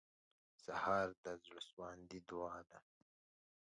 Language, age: Pashto, 19-29